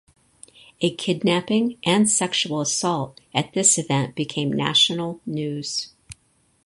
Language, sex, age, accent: English, female, 60-69, United States English